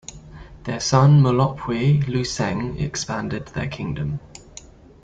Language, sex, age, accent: English, male, 19-29, England English